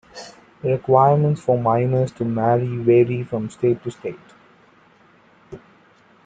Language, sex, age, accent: English, male, 19-29, India and South Asia (India, Pakistan, Sri Lanka)